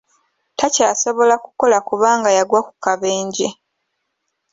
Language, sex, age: Ganda, female, 19-29